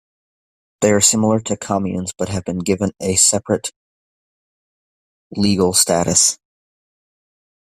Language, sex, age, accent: English, male, 19-29, United States English